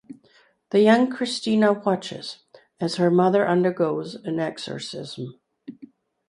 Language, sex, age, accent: English, female, 60-69, Canadian English